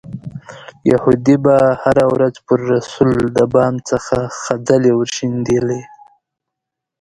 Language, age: Pashto, 19-29